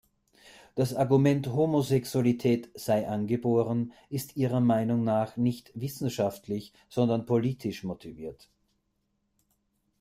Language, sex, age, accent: German, male, 40-49, Österreichisches Deutsch